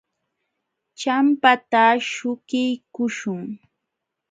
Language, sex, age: Jauja Wanca Quechua, female, 19-29